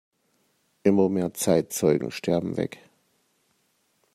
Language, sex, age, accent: German, male, 50-59, Deutschland Deutsch